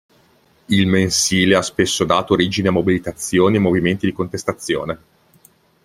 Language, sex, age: Italian, male, 30-39